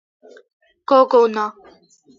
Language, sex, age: Georgian, female, under 19